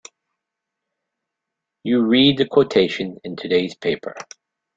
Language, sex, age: English, male, 50-59